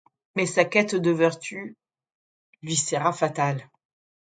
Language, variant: French, Français d'Europe